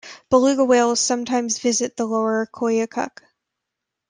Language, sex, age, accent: English, female, 19-29, United States English